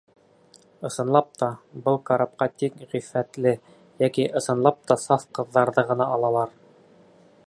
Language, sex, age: Bashkir, male, 30-39